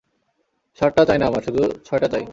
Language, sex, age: Bengali, male, 19-29